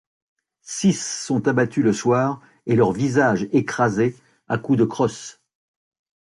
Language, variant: French, Français de métropole